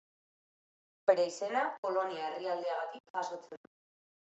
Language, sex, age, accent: Basque, female, 19-29, Mendebalekoa (Araba, Bizkaia, Gipuzkoako mendebaleko herri batzuk)